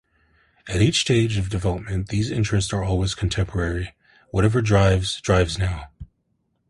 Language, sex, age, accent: English, male, 40-49, United States English